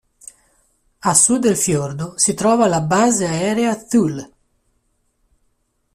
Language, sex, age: Italian, male, 30-39